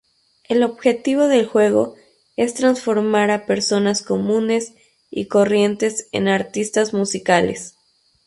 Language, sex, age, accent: Spanish, female, 30-39, México